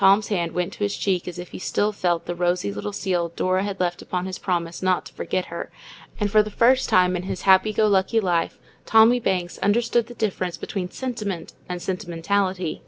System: none